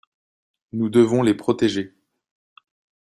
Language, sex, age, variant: French, male, 19-29, Français de métropole